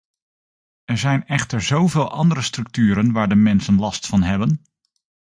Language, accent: Dutch, Nederlands Nederlands